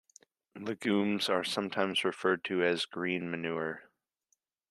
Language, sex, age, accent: English, male, 19-29, United States English